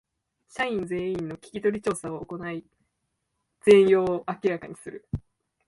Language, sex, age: Japanese, female, 19-29